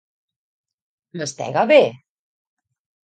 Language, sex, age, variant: Catalan, female, 50-59, Central